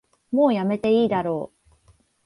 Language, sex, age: Japanese, female, 19-29